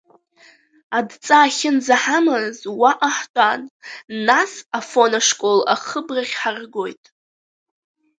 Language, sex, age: Abkhazian, female, under 19